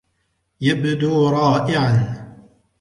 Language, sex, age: Arabic, male, 19-29